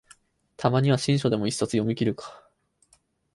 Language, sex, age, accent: Japanese, male, 19-29, 標準語